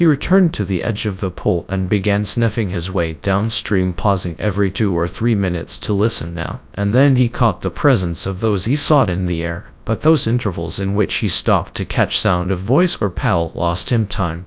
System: TTS, GradTTS